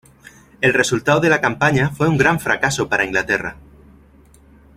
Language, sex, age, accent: Spanish, male, 30-39, España: Sur peninsular (Andalucia, Extremadura, Murcia)